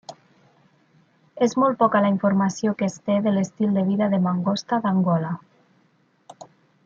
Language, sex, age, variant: Catalan, female, 30-39, Nord-Occidental